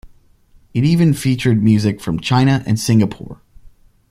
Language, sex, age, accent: English, male, 30-39, United States English